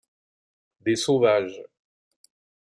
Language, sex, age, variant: French, male, 50-59, Français de métropole